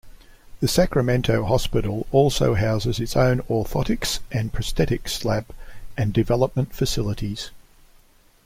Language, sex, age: English, male, 60-69